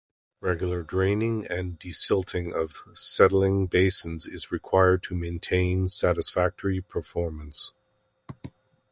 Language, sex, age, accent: English, male, 50-59, Canadian English